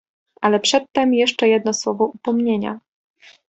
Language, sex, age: Polish, female, 19-29